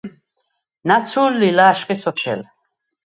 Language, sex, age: Svan, female, 70-79